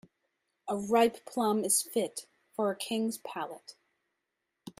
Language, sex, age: English, female, 30-39